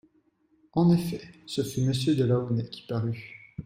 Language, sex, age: French, male, 19-29